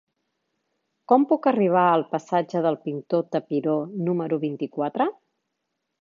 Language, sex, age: Catalan, female, 50-59